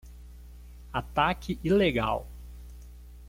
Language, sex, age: Portuguese, male, 30-39